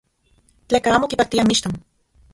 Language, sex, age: Central Puebla Nahuatl, female, 40-49